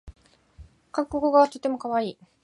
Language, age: Japanese, 19-29